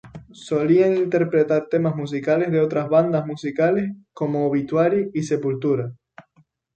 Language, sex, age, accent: Spanish, male, 19-29, España: Islas Canarias